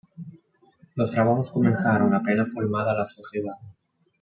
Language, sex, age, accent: Spanish, male, 19-29, Caribe: Cuba, Venezuela, Puerto Rico, República Dominicana, Panamá, Colombia caribeña, México caribeño, Costa del golfo de México